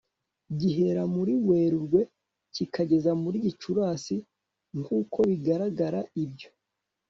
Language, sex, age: Kinyarwanda, male, 30-39